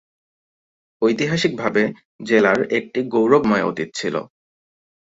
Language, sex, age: Bengali, male, 19-29